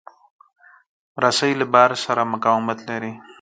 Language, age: Pashto, 30-39